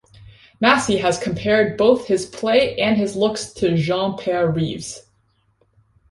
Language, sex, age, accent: English, female, 19-29, Canadian English